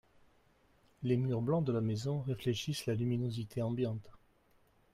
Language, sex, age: French, male, 60-69